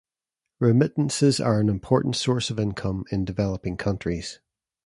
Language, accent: English, Northern Irish